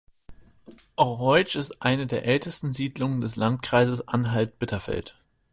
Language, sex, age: German, male, 19-29